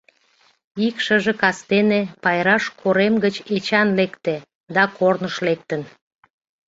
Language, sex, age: Mari, female, 40-49